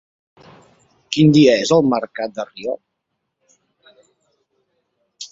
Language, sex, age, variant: Catalan, male, 40-49, Central